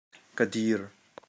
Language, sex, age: Hakha Chin, male, 30-39